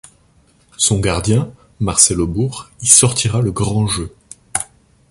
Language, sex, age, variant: French, male, 30-39, Français de métropole